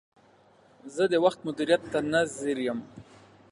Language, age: Pashto, 30-39